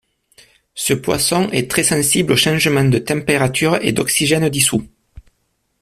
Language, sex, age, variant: French, male, 30-39, Français de métropole